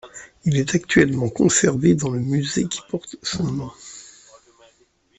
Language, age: French, 50-59